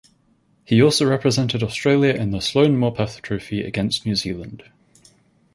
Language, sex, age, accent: English, male, under 19, England English